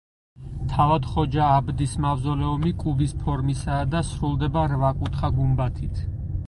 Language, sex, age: Georgian, male, 30-39